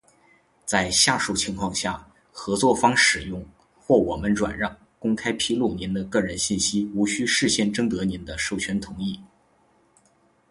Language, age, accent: Chinese, 19-29, 出生地：吉林省